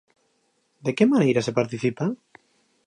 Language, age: Galician, under 19